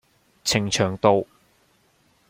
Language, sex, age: Cantonese, male, 19-29